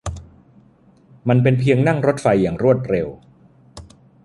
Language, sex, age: Thai, male, 40-49